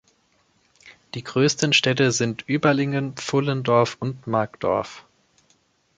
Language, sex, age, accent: German, male, 19-29, Deutschland Deutsch